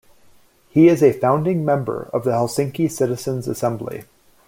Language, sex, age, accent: English, male, 30-39, United States English